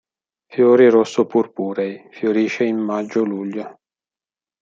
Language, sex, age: Italian, male, 50-59